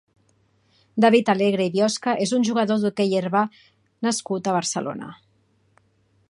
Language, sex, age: Catalan, female, 40-49